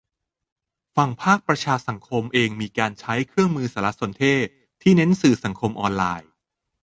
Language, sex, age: Thai, male, 40-49